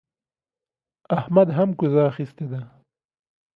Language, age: Pashto, 19-29